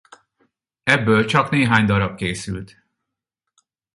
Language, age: Hungarian, 40-49